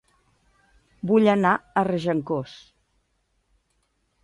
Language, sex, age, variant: Catalan, female, 60-69, Central